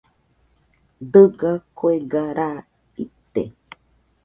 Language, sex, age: Nüpode Huitoto, female, 40-49